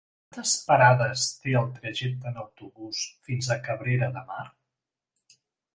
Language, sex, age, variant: Catalan, male, 40-49, Central